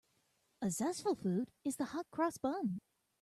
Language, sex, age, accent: English, female, 30-39, United States English